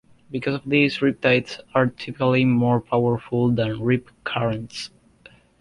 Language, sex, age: English, male, under 19